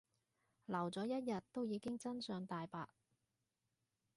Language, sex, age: Cantonese, female, 30-39